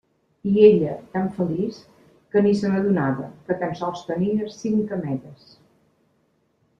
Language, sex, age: Catalan, female, 70-79